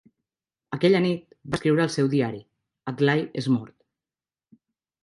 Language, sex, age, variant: Catalan, female, 40-49, Central